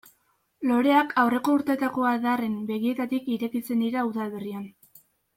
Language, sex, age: Basque, female, under 19